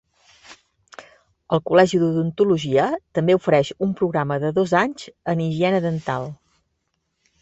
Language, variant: Catalan, Central